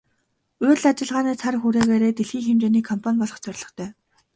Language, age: Mongolian, 19-29